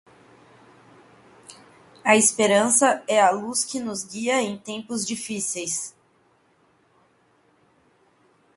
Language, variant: Portuguese, Portuguese (Brasil)